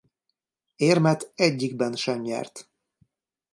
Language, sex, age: Hungarian, male, 50-59